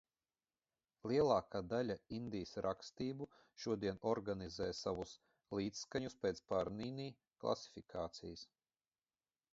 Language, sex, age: Latvian, male, 40-49